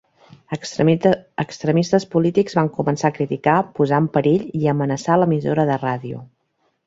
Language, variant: Catalan, Central